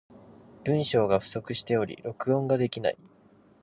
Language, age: Japanese, 19-29